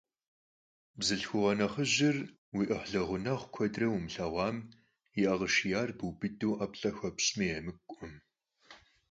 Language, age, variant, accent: Kabardian, 19-29, Адыгэбзэ (Къэбэрдей, Кирил, псоми зэдай), Джылэхъстэней (Gilahsteney)